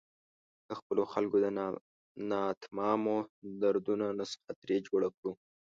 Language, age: Pashto, under 19